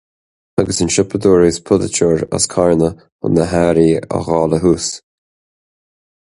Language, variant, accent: Irish, Gaeilge Chonnacht, Cainteoir líofa, ní ó dhúchas